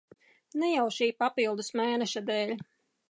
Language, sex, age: Latvian, female, 40-49